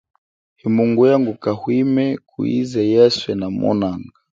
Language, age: Chokwe, 19-29